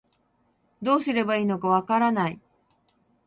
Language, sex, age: Japanese, female, 60-69